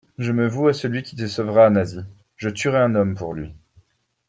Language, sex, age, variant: French, male, 19-29, Français de métropole